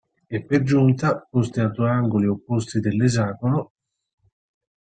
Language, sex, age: Italian, male, 30-39